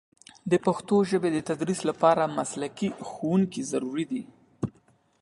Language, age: Pashto, 30-39